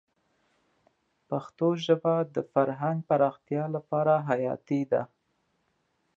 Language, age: Pashto, 30-39